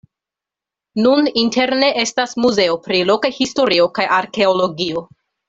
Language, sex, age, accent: Esperanto, female, 19-29, Internacia